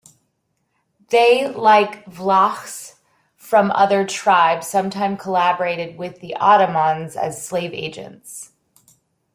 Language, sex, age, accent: English, female, 30-39, United States English